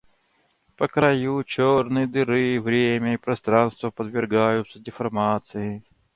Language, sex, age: Russian, male, 30-39